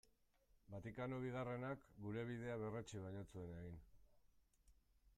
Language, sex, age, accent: Basque, male, 50-59, Mendebalekoa (Araba, Bizkaia, Gipuzkoako mendebaleko herri batzuk)